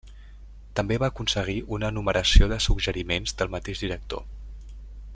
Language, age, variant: Catalan, 19-29, Central